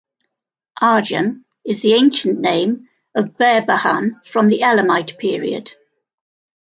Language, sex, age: English, female, 70-79